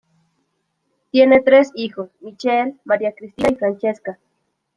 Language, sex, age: Spanish, female, 19-29